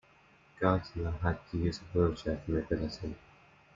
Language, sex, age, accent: English, male, under 19, England English